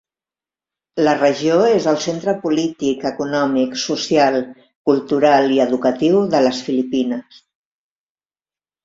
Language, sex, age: Catalan, female, 60-69